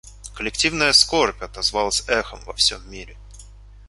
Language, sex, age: Russian, male, 19-29